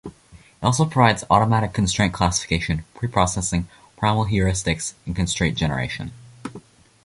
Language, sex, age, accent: English, male, under 19, Canadian English